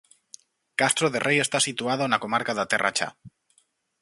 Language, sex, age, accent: Galician, male, 30-39, Central (gheada)